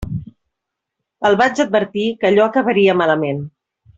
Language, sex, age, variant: Catalan, female, 40-49, Central